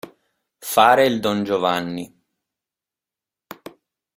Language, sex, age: Italian, male, 19-29